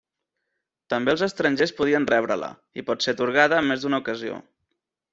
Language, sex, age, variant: Catalan, male, 30-39, Central